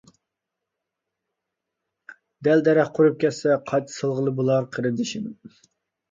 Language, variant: Uyghur, ئۇيغۇر تىلى